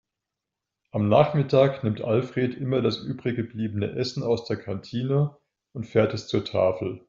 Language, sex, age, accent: German, male, 50-59, Deutschland Deutsch